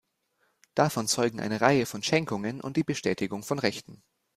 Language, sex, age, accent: German, male, 19-29, Deutschland Deutsch